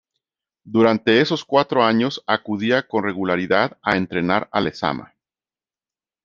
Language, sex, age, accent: Spanish, male, 40-49, México